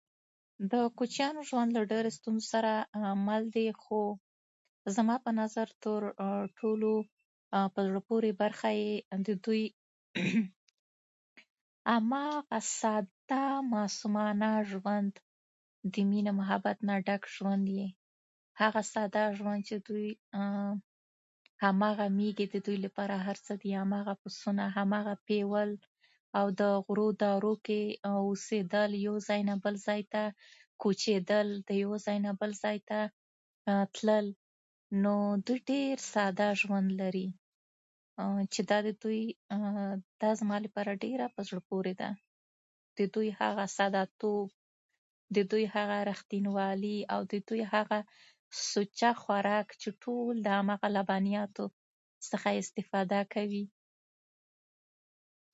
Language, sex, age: Pashto, female, 30-39